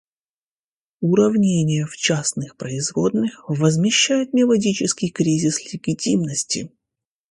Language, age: Russian, 30-39